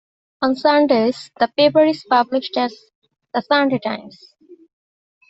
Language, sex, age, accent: English, female, 19-29, United States English